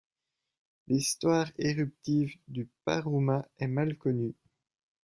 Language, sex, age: French, male, 19-29